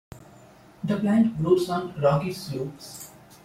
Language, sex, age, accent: English, male, 19-29, India and South Asia (India, Pakistan, Sri Lanka)